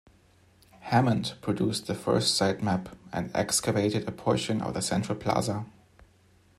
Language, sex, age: English, male, 30-39